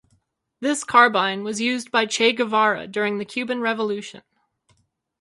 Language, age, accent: English, 19-29, United States English